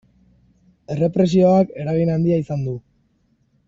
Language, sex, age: Basque, female, 19-29